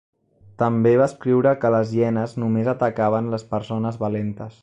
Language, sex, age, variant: Catalan, male, 19-29, Central